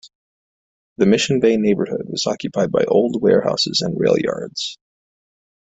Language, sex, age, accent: English, male, 19-29, United States English